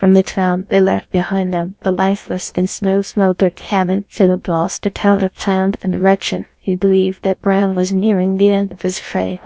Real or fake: fake